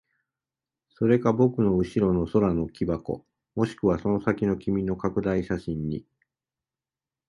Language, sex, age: Japanese, male, 40-49